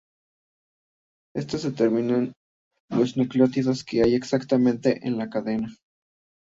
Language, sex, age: Spanish, male, 19-29